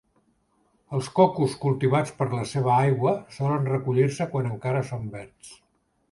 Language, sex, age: Catalan, male, 70-79